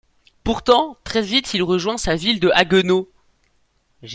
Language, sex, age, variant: French, male, under 19, Français de métropole